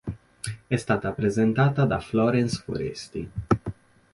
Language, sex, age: Italian, male, 19-29